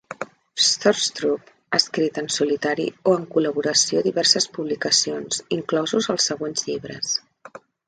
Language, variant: Catalan, Central